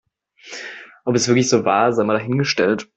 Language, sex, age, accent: German, male, 19-29, Deutschland Deutsch